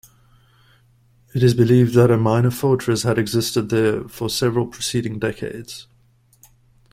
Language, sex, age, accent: English, male, 30-39, Southern African (South Africa, Zimbabwe, Namibia)